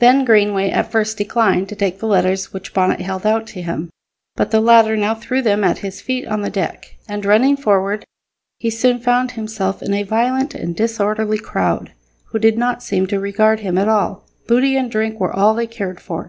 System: none